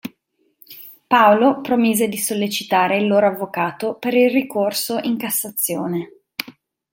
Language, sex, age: Italian, female, 30-39